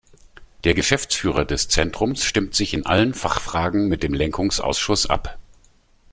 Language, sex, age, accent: German, male, 50-59, Deutschland Deutsch